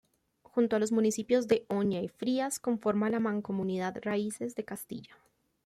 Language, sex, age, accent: Spanish, female, 19-29, Caribe: Cuba, Venezuela, Puerto Rico, República Dominicana, Panamá, Colombia caribeña, México caribeño, Costa del golfo de México